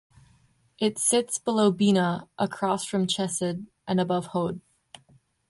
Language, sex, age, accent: English, female, 19-29, United States English; Canadian English